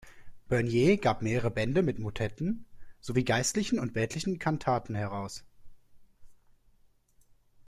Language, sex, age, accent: German, male, 19-29, Deutschland Deutsch